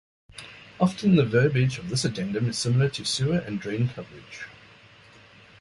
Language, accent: English, Southern African (South Africa, Zimbabwe, Namibia)